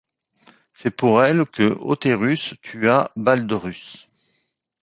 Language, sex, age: French, male, 50-59